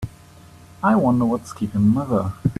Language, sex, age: English, male, 30-39